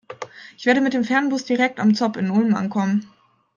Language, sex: German, female